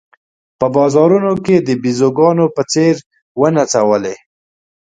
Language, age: Pashto, 19-29